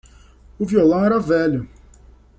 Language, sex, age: Portuguese, male, 19-29